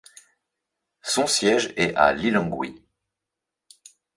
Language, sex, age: French, male, 40-49